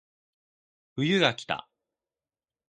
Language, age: Japanese, 19-29